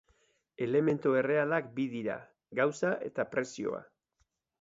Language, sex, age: Basque, male, 60-69